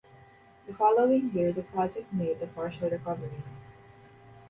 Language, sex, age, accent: English, female, 19-29, Filipino